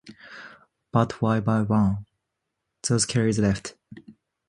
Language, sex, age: English, male, 19-29